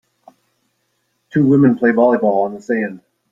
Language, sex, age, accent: English, male, 40-49, United States English